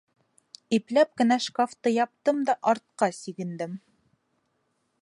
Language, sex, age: Bashkir, female, 19-29